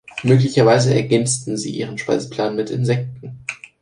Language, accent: German, Deutschland Deutsch